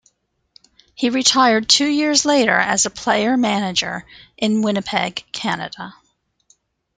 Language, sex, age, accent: English, female, 50-59, United States English